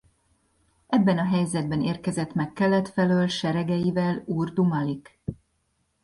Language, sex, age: Hungarian, female, 40-49